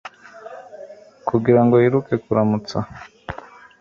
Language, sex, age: Kinyarwanda, male, under 19